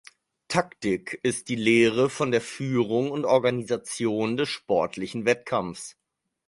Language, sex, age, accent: German, male, 30-39, Deutschland Deutsch